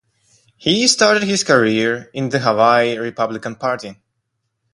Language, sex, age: English, male, under 19